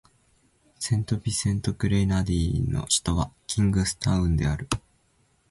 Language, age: Japanese, 19-29